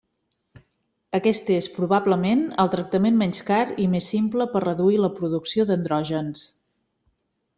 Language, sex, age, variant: Catalan, female, 40-49, Central